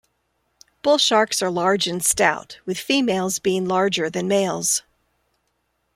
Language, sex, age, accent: English, female, 50-59, United States English